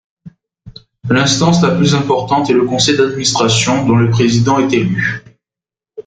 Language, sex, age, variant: French, male, 19-29, Français de métropole